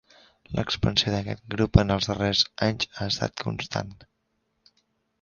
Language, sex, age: Catalan, male, under 19